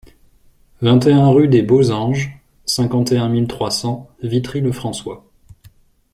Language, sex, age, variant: French, male, 30-39, Français de métropole